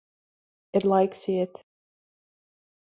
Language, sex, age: Latvian, female, 19-29